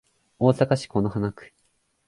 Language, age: Japanese, 19-29